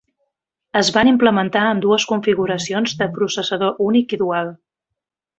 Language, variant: Catalan, Central